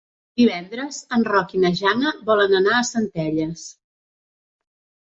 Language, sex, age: Catalan, female, 50-59